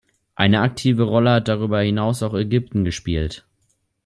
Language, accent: German, Deutschland Deutsch